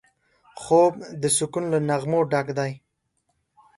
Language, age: Pashto, under 19